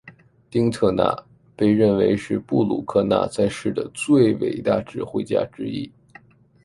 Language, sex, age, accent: Chinese, male, 19-29, 出生地：北京市